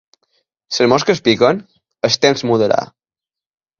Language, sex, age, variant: Catalan, male, 19-29, Balear